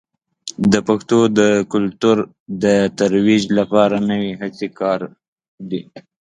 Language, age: Pashto, 19-29